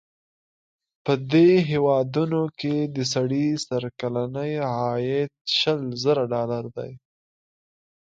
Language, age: Pashto, 19-29